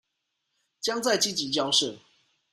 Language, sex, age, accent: Chinese, male, 30-39, 出生地：臺北市